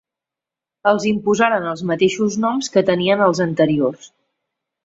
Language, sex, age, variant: Catalan, female, 40-49, Central